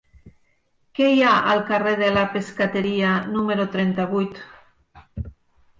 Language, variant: Catalan, Nord-Occidental